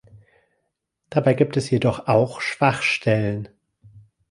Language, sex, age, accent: German, male, 40-49, Deutschland Deutsch